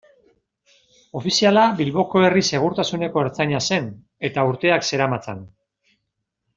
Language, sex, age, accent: Basque, male, 40-49, Mendebalekoa (Araba, Bizkaia, Gipuzkoako mendebaleko herri batzuk)